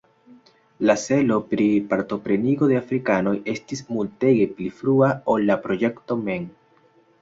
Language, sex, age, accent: Esperanto, male, 19-29, Internacia